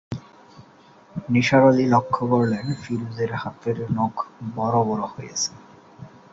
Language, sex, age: Bengali, male, 19-29